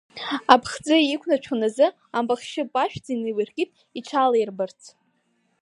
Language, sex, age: Abkhazian, female, under 19